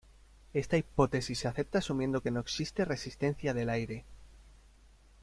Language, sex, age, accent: Spanish, male, 30-39, España: Norte peninsular (Asturias, Castilla y León, Cantabria, País Vasco, Navarra, Aragón, La Rioja, Guadalajara, Cuenca)